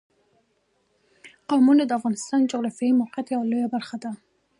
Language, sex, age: Pashto, female, 19-29